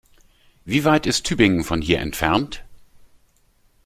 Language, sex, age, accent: German, male, 50-59, Deutschland Deutsch